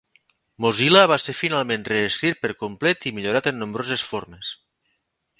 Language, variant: Catalan, Nord-Occidental